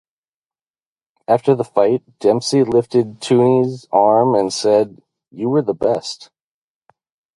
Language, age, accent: English, 19-29, United States English; midwest